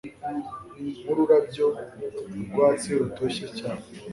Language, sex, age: Kinyarwanda, male, under 19